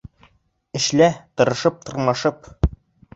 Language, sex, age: Bashkir, male, 19-29